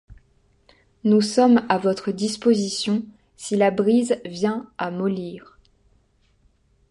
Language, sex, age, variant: French, female, 19-29, Français de métropole